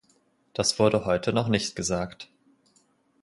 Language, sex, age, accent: German, male, 19-29, Deutschland Deutsch